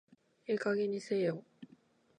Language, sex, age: Japanese, female, 19-29